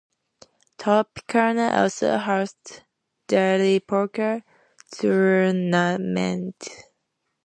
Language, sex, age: English, female, 19-29